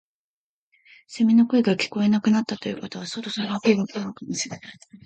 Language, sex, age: Japanese, female, 19-29